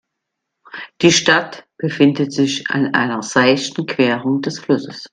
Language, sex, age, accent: German, female, 50-59, Deutschland Deutsch